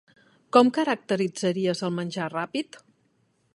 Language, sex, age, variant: Catalan, female, 50-59, Central